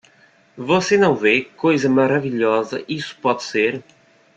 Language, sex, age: Portuguese, male, 30-39